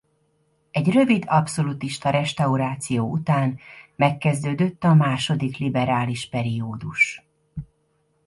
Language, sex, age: Hungarian, female, 40-49